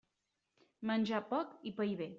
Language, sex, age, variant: Catalan, female, 30-39, Central